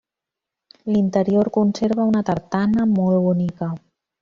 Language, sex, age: Catalan, female, 40-49